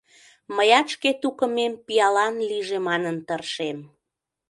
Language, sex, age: Mari, female, 30-39